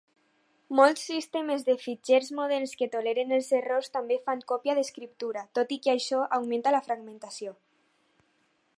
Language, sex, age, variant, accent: Catalan, female, under 19, Alacantí, valencià